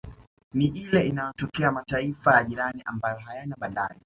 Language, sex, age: Swahili, male, 19-29